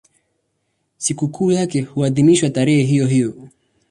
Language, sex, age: Swahili, male, 19-29